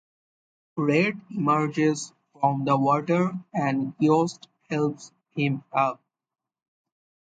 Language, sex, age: English, male, 19-29